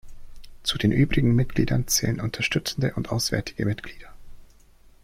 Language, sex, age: German, male, 19-29